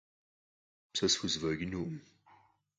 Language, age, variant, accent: Kabardian, 19-29, Адыгэбзэ (Къэбэрдей, Кирил, псоми зэдай), Джылэхъстэней (Gilahsteney)